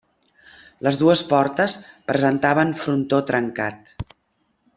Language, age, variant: Catalan, 60-69, Central